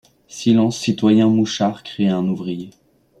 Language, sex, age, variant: French, male, under 19, Français de métropole